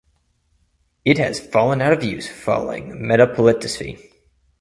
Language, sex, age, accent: English, male, 19-29, United States English